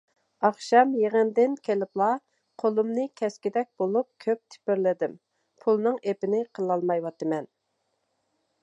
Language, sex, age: Uyghur, female, 50-59